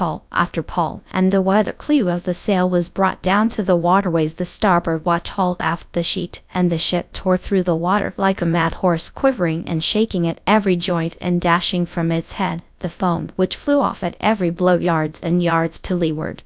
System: TTS, GradTTS